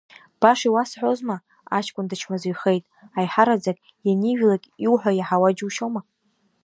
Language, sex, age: Abkhazian, female, under 19